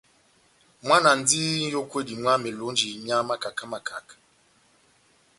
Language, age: Batanga, 50-59